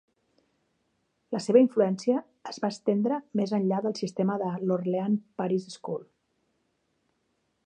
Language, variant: Catalan, Central